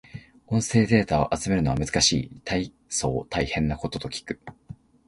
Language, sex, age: Japanese, male, 19-29